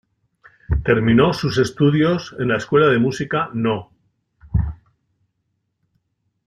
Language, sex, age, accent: Spanish, male, 60-69, España: Norte peninsular (Asturias, Castilla y León, Cantabria, País Vasco, Navarra, Aragón, La Rioja, Guadalajara, Cuenca)